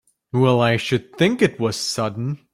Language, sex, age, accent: English, male, 19-29, United States English